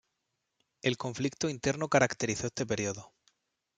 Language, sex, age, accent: Spanish, male, 30-39, España: Sur peninsular (Andalucia, Extremadura, Murcia)